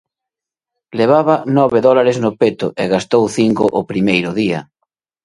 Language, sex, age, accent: Galician, male, 30-39, Oriental (común en zona oriental)